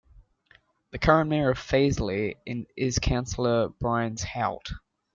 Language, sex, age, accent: English, male, under 19, Australian English